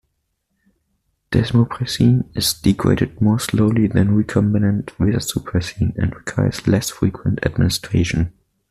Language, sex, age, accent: English, male, 19-29, United States English